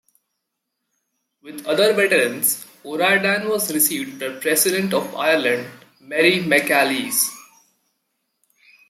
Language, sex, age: English, male, 19-29